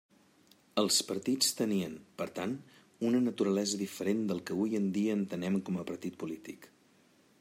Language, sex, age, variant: Catalan, male, 40-49, Central